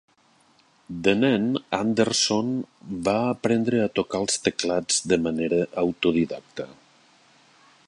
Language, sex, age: Catalan, male, 50-59